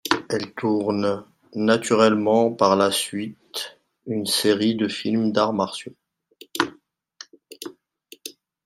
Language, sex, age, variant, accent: French, male, 40-49, Français du nord de l'Afrique, Français du Maroc